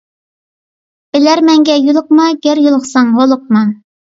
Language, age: Uyghur, under 19